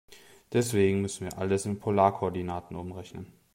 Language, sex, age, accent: German, male, 30-39, Deutschland Deutsch